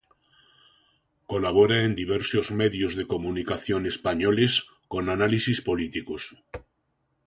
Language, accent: Spanish, España: Centro-Sur peninsular (Madrid, Toledo, Castilla-La Mancha)